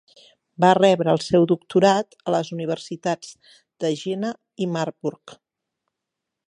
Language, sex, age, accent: Catalan, female, 50-59, central; septentrional